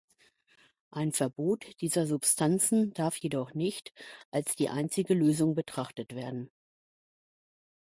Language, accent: German, Deutschland Deutsch